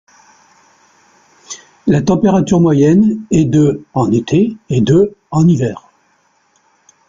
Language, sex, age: French, male, 60-69